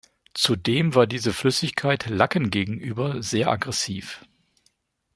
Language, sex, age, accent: German, male, 50-59, Deutschland Deutsch